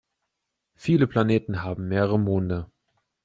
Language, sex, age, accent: German, male, 19-29, Deutschland Deutsch